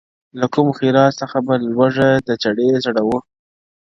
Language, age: Pashto, 19-29